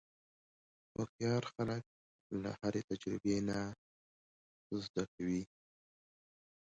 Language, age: Pashto, 19-29